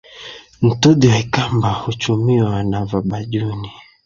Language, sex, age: Swahili, male, 30-39